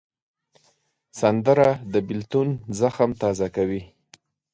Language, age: Pashto, 40-49